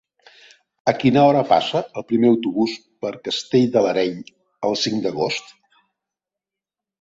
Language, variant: Catalan, Central